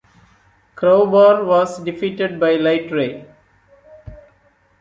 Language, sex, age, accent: English, male, 30-39, India and South Asia (India, Pakistan, Sri Lanka)